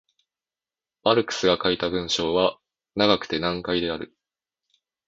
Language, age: Japanese, under 19